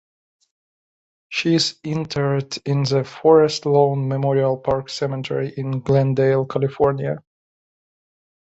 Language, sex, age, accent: English, male, 30-39, Irish English